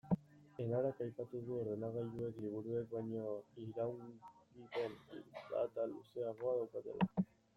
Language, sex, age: Basque, male, 19-29